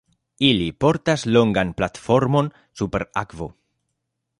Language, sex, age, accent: Esperanto, male, 19-29, Internacia